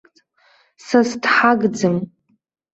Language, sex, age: Abkhazian, female, 19-29